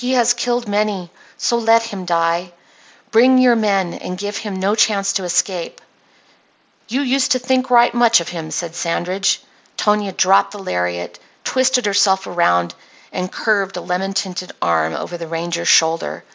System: none